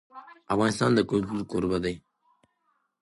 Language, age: Pashto, 19-29